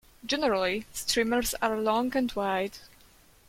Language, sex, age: English, female, under 19